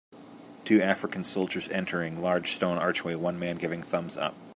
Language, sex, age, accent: English, male, 30-39, Canadian English